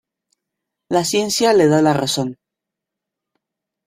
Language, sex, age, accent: Spanish, female, 19-29, México